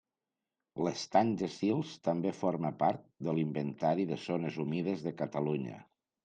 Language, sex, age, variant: Catalan, male, 60-69, Nord-Occidental